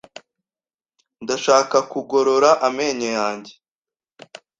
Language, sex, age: Kinyarwanda, male, 19-29